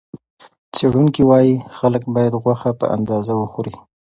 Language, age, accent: Pashto, 30-39, پکتیا ولایت، احمدزی